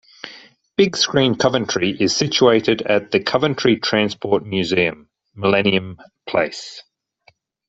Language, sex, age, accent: English, male, 40-49, Australian English